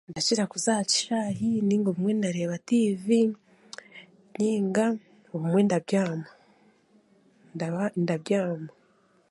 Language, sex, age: Chiga, female, 19-29